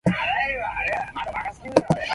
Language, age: English, under 19